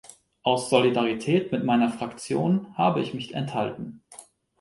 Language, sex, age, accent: German, male, 30-39, Deutschland Deutsch